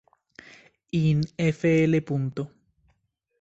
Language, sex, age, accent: Spanish, male, 19-29, Andino-Pacífico: Colombia, Perú, Ecuador, oeste de Bolivia y Venezuela andina